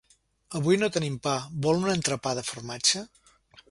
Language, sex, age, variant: Catalan, male, 60-69, Septentrional